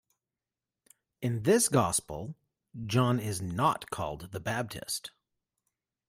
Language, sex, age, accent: English, male, 40-49, United States English